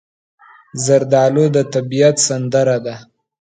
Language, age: Pashto, under 19